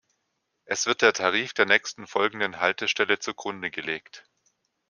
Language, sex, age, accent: German, male, 40-49, Deutschland Deutsch